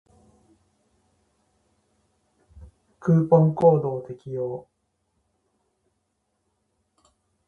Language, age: Japanese, 40-49